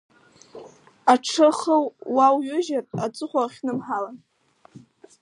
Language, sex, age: Abkhazian, female, under 19